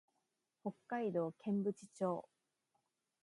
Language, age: Japanese, 30-39